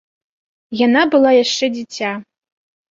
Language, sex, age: Belarusian, female, 19-29